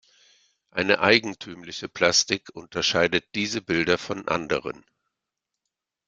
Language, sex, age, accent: German, male, 60-69, Deutschland Deutsch